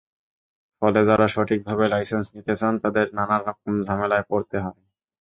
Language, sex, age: Bengali, male, 19-29